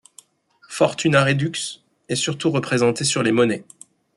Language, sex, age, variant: French, male, 30-39, Français de métropole